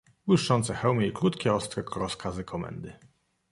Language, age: Polish, 40-49